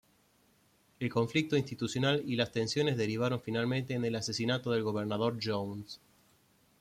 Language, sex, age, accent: Spanish, male, 30-39, Rioplatense: Argentina, Uruguay, este de Bolivia, Paraguay